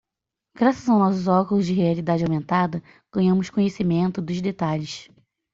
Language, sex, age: Portuguese, female, under 19